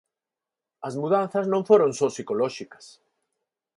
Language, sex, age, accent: Galician, male, 50-59, Neofalante